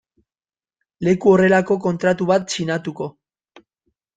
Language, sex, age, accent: Basque, male, 19-29, Mendebalekoa (Araba, Bizkaia, Gipuzkoako mendebaleko herri batzuk)